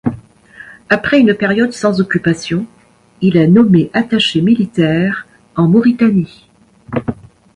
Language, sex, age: French, female, 60-69